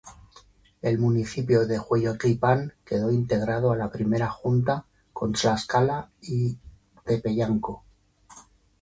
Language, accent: Spanish, España: Centro-Sur peninsular (Madrid, Toledo, Castilla-La Mancha)